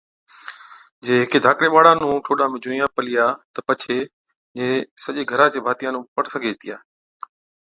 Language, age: Od, 50-59